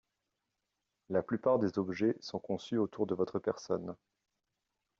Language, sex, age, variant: French, male, 19-29, Français de métropole